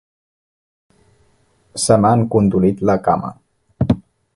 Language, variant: Catalan, Central